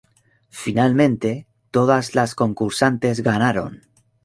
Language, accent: Spanish, España: Centro-Sur peninsular (Madrid, Toledo, Castilla-La Mancha)